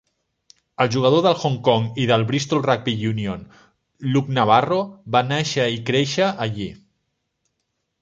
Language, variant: Catalan, Central